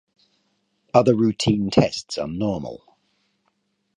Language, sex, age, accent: English, male, 40-49, England English